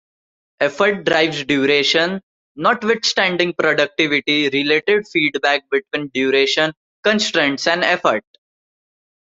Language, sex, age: English, male, 19-29